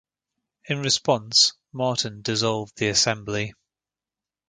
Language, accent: English, England English